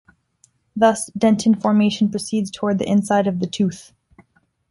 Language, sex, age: English, female, 19-29